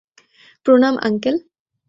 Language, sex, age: Bengali, female, 19-29